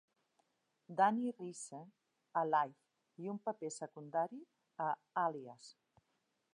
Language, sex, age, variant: Catalan, female, 60-69, Central